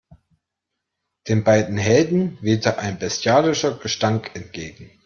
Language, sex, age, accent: German, male, 30-39, Deutschland Deutsch